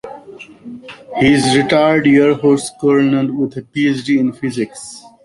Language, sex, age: English, male, 40-49